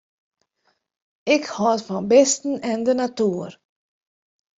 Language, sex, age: Western Frisian, female, 40-49